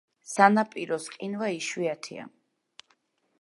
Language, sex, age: Georgian, female, 40-49